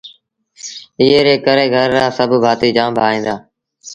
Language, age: Sindhi Bhil, 19-29